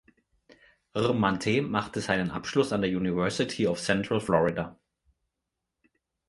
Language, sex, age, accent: German, male, 30-39, Deutschland Deutsch